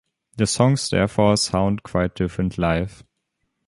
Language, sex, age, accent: English, male, under 19, United States English